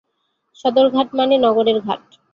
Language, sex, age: Bengali, female, 19-29